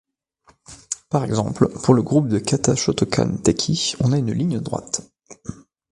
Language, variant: French, Français de métropole